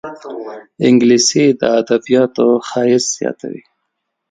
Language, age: Pashto, 30-39